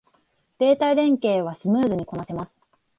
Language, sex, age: Japanese, female, 19-29